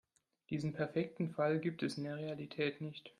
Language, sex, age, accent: German, male, 19-29, Deutschland Deutsch